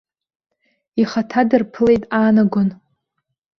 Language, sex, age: Abkhazian, female, 19-29